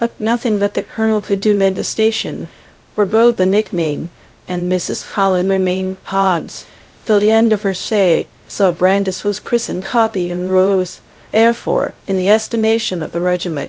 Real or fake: fake